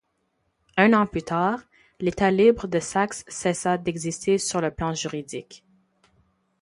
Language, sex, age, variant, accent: French, female, 19-29, Français d'Amérique du Nord, Français du Canada